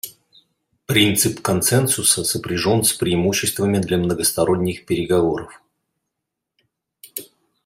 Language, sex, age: Russian, male, 40-49